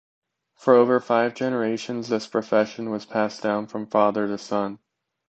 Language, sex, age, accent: English, male, under 19, United States English